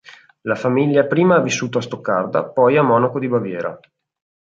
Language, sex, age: Italian, male, 19-29